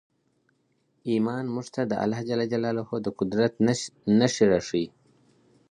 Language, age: Pashto, 30-39